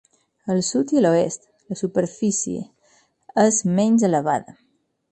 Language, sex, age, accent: Catalan, female, 40-49, mallorquí